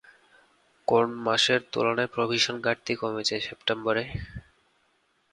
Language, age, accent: Bengali, 19-29, প্রমিত